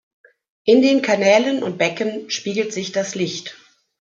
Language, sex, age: German, female, 50-59